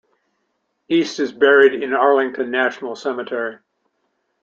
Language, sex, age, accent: English, male, 70-79, Canadian English